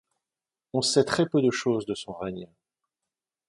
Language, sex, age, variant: French, male, 40-49, Français de métropole